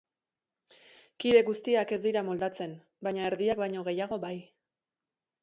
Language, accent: Basque, Erdialdekoa edo Nafarra (Gipuzkoa, Nafarroa)